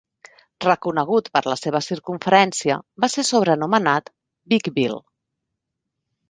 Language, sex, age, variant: Catalan, female, 40-49, Central